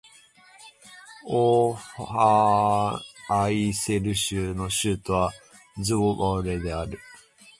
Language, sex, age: Japanese, male, 19-29